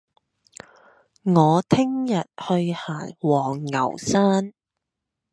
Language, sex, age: Cantonese, female, 19-29